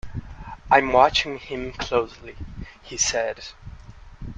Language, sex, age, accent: English, male, 19-29, United States English